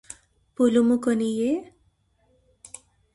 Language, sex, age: Telugu, female, 30-39